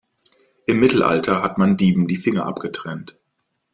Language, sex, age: German, male, 19-29